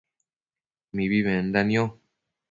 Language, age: Matsés, under 19